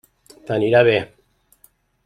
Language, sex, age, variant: Catalan, male, 19-29, Nord-Occidental